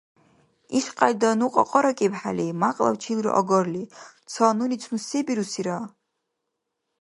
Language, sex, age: Dargwa, female, 19-29